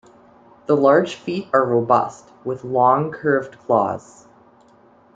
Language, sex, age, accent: English, male, under 19, United States English